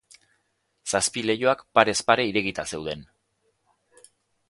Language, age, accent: Basque, 40-49, Erdialdekoa edo Nafarra (Gipuzkoa, Nafarroa)